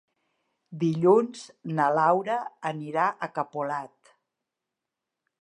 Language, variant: Catalan, Central